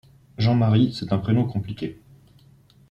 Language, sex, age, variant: French, male, under 19, Français de métropole